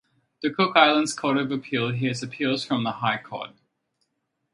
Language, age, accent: English, 30-39, Australian English